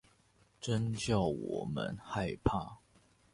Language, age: Chinese, 30-39